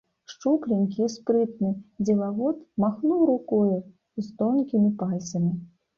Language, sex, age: Belarusian, female, 30-39